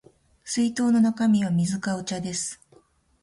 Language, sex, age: Japanese, female, 40-49